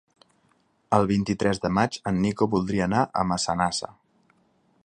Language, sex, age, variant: Catalan, male, 19-29, Central